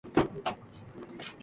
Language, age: English, 30-39